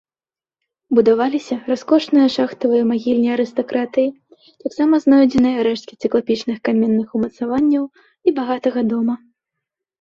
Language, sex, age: Belarusian, female, 19-29